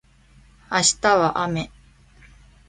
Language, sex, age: Japanese, female, 19-29